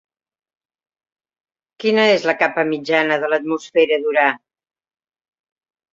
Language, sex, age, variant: Catalan, female, 70-79, Central